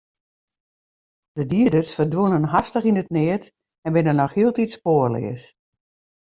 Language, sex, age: Western Frisian, female, 60-69